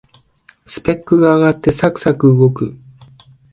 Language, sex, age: Japanese, male, 19-29